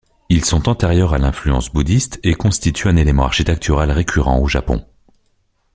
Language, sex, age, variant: French, male, 30-39, Français de métropole